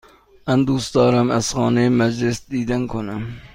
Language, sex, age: Persian, male, 30-39